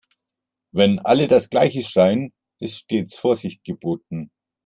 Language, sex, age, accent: German, male, 50-59, Deutschland Deutsch